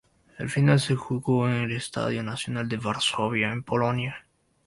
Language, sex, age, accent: Spanish, male, 19-29, Andino-Pacífico: Colombia, Perú, Ecuador, oeste de Bolivia y Venezuela andina